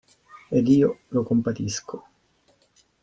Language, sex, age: Italian, male, 40-49